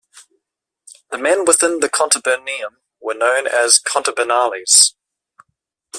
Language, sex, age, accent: English, male, 19-29, Australian English